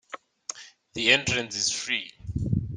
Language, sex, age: English, male, 19-29